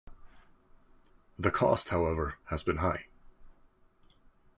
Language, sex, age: English, male, 19-29